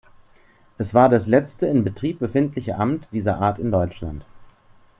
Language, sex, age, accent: German, male, 30-39, Deutschland Deutsch